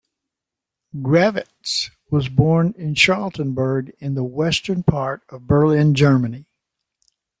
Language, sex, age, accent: English, male, 90+, United States English